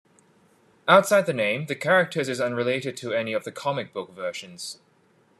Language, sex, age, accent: English, male, 30-39, Hong Kong English